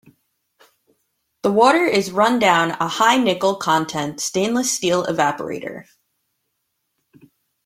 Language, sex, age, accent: English, female, 30-39, United States English